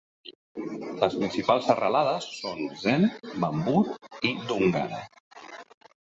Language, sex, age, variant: Catalan, male, 50-59, Central